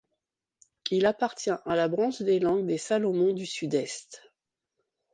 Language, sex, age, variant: French, female, 50-59, Français de métropole